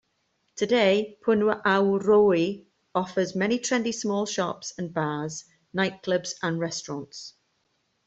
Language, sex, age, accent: English, female, 40-49, Welsh English